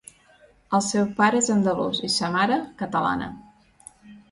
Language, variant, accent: Catalan, Central, central